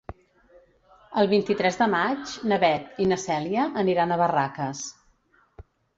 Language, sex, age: Catalan, female, 50-59